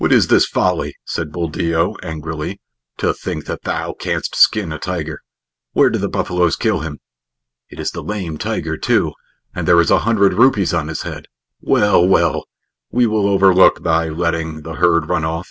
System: none